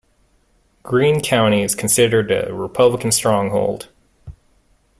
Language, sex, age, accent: English, male, 30-39, United States English